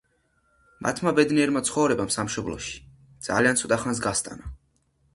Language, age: Georgian, under 19